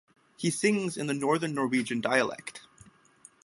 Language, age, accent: English, 19-29, United States English